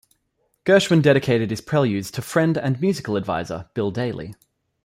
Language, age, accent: English, 19-29, Australian English